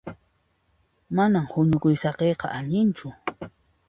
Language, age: Puno Quechua, 50-59